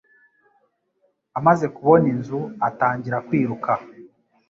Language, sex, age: Kinyarwanda, male, 19-29